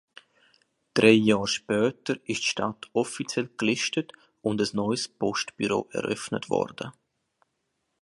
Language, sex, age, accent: German, male, 30-39, Schweizerdeutsch